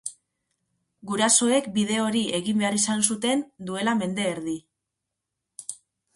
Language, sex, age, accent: Basque, female, 40-49, Mendebalekoa (Araba, Bizkaia, Gipuzkoako mendebaleko herri batzuk)